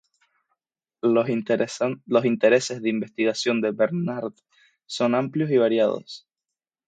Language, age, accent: Spanish, 19-29, España: Islas Canarias